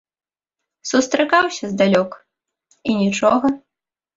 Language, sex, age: Belarusian, female, 19-29